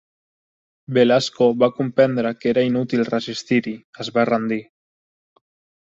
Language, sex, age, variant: Catalan, male, 19-29, Septentrional